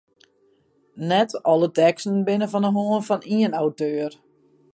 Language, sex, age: Western Frisian, female, 50-59